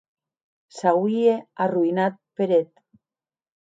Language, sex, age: Occitan, female, 50-59